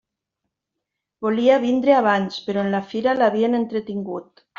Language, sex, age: Catalan, female, 50-59